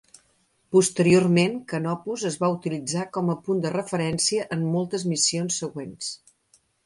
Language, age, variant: Catalan, 60-69, Central